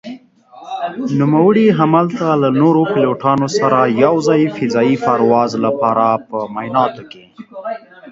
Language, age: Pashto, 19-29